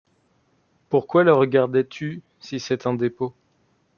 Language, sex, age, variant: French, male, 19-29, Français de métropole